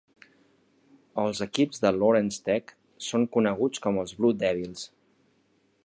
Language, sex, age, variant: Catalan, male, 40-49, Central